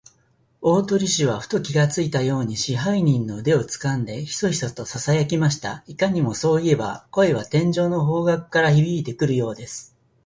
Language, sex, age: Japanese, male, 60-69